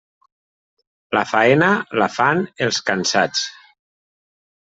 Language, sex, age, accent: Catalan, male, 40-49, valencià